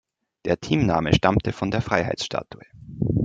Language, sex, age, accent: German, male, 19-29, Österreichisches Deutsch